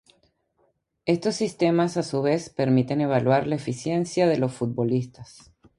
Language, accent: Spanish, Caribe: Cuba, Venezuela, Puerto Rico, República Dominicana, Panamá, Colombia caribeña, México caribeño, Costa del golfo de México